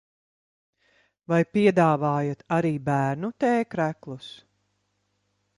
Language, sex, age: Latvian, female, 50-59